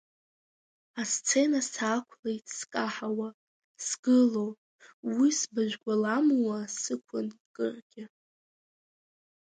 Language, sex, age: Abkhazian, female, under 19